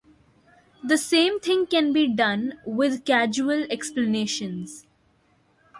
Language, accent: English, India and South Asia (India, Pakistan, Sri Lanka)